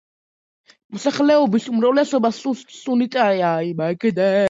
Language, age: Georgian, under 19